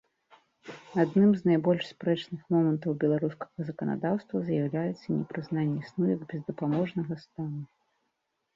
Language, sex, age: Belarusian, female, 40-49